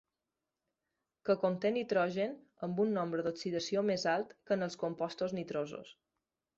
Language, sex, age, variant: Catalan, female, 30-39, Balear